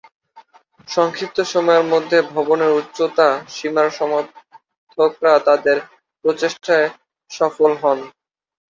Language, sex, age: Bengali, male, 19-29